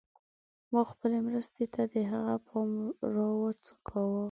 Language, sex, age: Pashto, female, 19-29